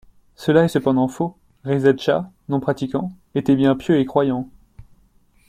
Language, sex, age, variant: French, male, 19-29, Français de métropole